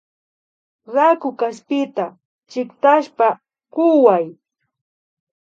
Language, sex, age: Imbabura Highland Quichua, female, 30-39